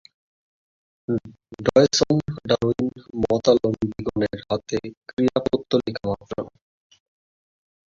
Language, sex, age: Bengali, male, 19-29